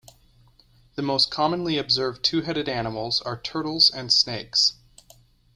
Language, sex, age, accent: English, male, 19-29, United States English